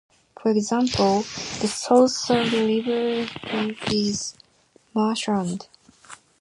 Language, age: English, 19-29